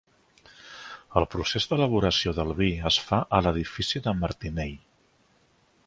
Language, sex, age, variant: Catalan, male, 40-49, Central